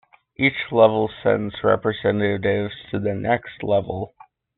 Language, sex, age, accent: English, male, under 19, United States English